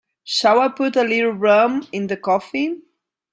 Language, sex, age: English, female, 40-49